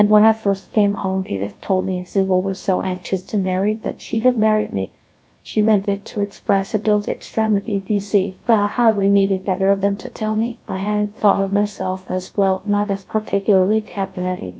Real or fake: fake